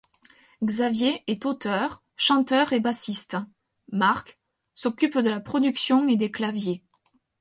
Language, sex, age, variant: French, female, 30-39, Français de métropole